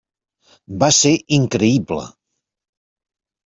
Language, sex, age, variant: Catalan, male, 50-59, Central